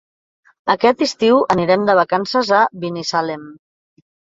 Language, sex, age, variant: Catalan, female, 40-49, Central